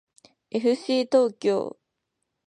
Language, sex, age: Japanese, female, 19-29